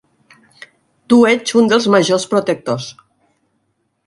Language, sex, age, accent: Catalan, female, 40-49, Tortosí